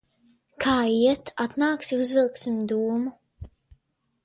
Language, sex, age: Latvian, female, under 19